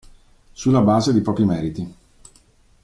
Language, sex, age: Italian, male, 40-49